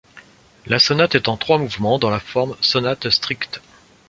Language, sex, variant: French, male, Français de métropole